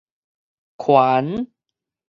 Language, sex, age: Min Nan Chinese, male, 19-29